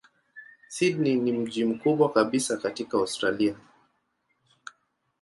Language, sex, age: Swahili, male, 30-39